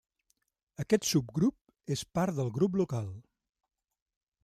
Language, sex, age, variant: Catalan, male, 70-79, Central